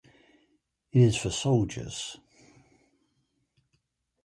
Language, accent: English, England English